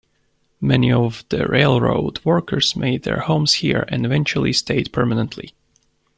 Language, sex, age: English, male, 19-29